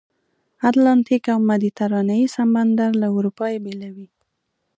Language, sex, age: Pashto, female, 19-29